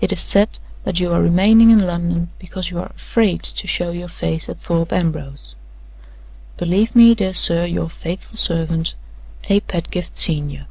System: none